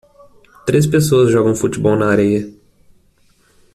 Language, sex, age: Portuguese, male, 19-29